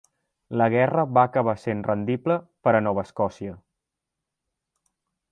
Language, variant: Catalan, Central